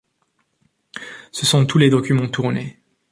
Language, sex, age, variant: French, male, 19-29, Français du nord de l'Afrique